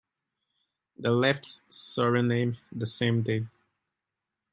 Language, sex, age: English, male, 19-29